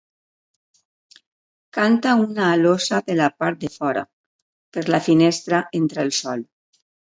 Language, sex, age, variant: Catalan, female, 50-59, Valencià meridional